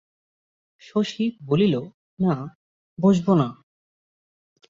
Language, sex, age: Bengali, male, 19-29